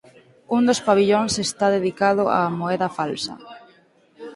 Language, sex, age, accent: Galician, female, 19-29, Normativo (estándar)